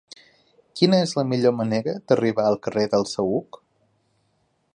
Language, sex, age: Catalan, male, 19-29